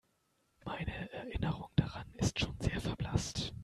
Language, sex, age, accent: German, male, 19-29, Deutschland Deutsch